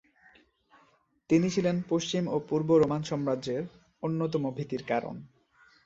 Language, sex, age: Bengali, male, 19-29